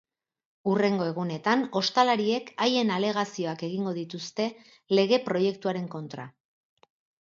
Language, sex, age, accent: Basque, female, 50-59, Erdialdekoa edo Nafarra (Gipuzkoa, Nafarroa)